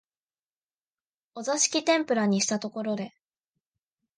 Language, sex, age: Japanese, female, 19-29